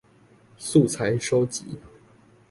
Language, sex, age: Chinese, male, 19-29